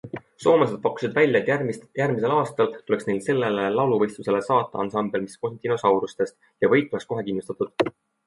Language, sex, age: Estonian, male, 19-29